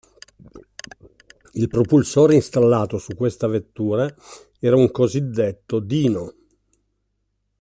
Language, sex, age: Italian, male, 60-69